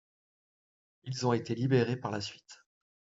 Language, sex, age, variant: French, male, 30-39, Français de métropole